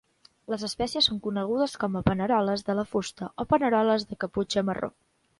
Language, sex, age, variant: Catalan, female, 19-29, Central